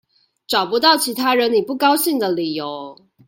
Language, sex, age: Chinese, female, 19-29